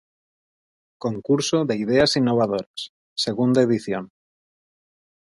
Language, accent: Spanish, España: Norte peninsular (Asturias, Castilla y León, Cantabria, País Vasco, Navarra, Aragón, La Rioja, Guadalajara, Cuenca)